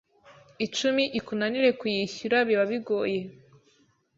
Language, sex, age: Kinyarwanda, female, 19-29